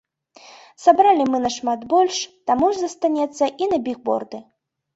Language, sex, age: Belarusian, female, 19-29